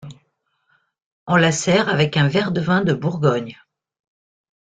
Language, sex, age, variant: French, female, 50-59, Français de métropole